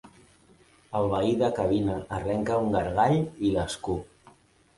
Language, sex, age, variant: Catalan, male, 30-39, Central